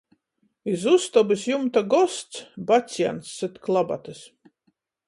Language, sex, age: Latgalian, female, 40-49